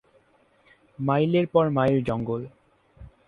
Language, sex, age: Bengali, male, under 19